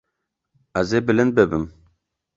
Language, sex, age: Kurdish, male, 19-29